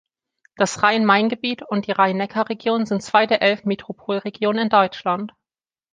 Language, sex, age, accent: German, female, 19-29, Deutschland Deutsch